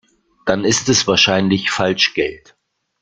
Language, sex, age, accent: German, male, 50-59, Deutschland Deutsch